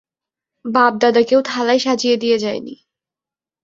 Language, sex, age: Bengali, female, 19-29